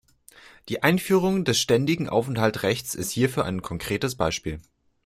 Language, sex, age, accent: German, male, 19-29, Deutschland Deutsch